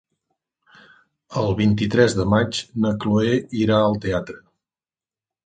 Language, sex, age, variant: Catalan, male, 50-59, Septentrional